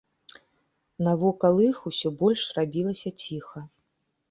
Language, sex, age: Belarusian, female, 30-39